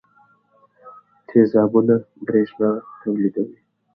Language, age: Pashto, 19-29